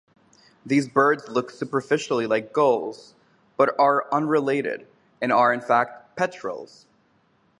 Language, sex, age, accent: English, male, 19-29, United States English